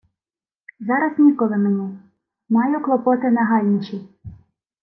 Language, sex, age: Ukrainian, female, 19-29